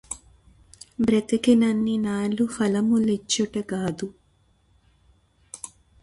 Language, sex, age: Telugu, female, 30-39